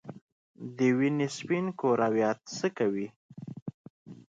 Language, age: Pashto, 30-39